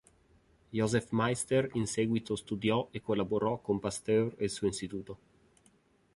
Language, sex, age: Italian, male, 30-39